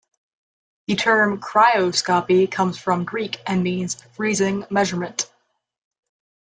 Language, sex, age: English, female, under 19